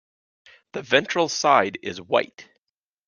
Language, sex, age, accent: English, male, 40-49, United States English